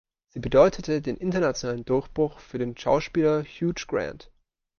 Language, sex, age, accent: German, male, 19-29, Deutschland Deutsch